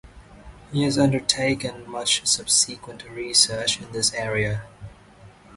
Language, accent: English, England English